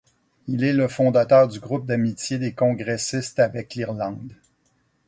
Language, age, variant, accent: French, 50-59, Français d'Amérique du Nord, Français du Canada